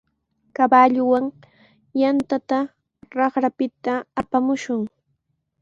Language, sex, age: Sihuas Ancash Quechua, female, 19-29